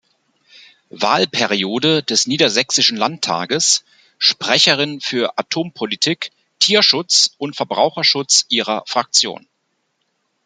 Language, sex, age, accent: German, male, 40-49, Deutschland Deutsch